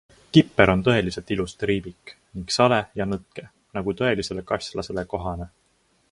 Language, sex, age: Estonian, male, 19-29